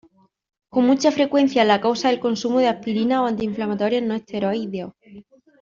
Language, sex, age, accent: Spanish, female, 19-29, España: Sur peninsular (Andalucia, Extremadura, Murcia)